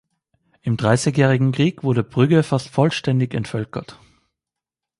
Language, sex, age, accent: German, male, 30-39, Österreichisches Deutsch